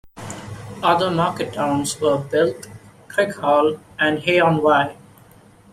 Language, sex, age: English, male, 19-29